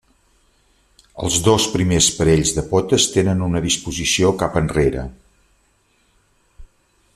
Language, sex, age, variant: Catalan, male, 50-59, Central